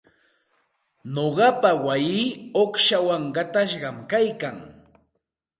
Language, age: Santa Ana de Tusi Pasco Quechua, 40-49